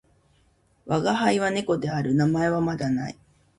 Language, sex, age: Japanese, female, 30-39